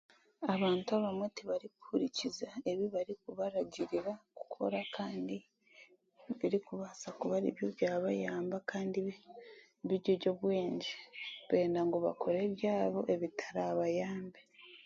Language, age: Chiga, 19-29